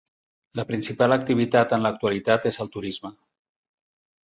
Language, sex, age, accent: Catalan, male, 50-59, Barcelonès